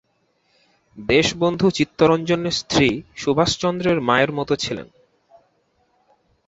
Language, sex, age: Bengali, male, 19-29